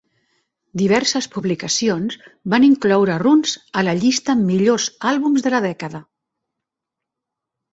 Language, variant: Catalan, Central